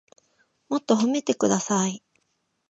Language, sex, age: Japanese, female, 40-49